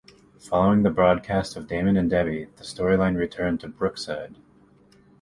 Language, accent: English, United States English